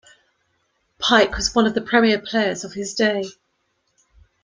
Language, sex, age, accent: English, female, 60-69, England English